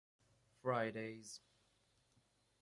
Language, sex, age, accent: English, male, under 19, United States English